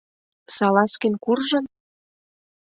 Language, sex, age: Mari, female, 30-39